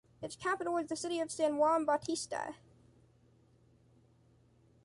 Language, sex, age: English, male, under 19